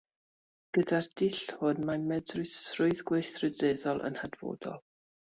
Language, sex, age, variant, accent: Welsh, female, 40-49, South-Western Welsh, Y Deyrnas Unedig Cymraeg